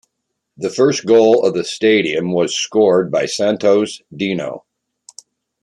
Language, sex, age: English, male, 60-69